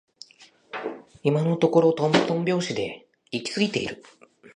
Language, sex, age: Japanese, male, 19-29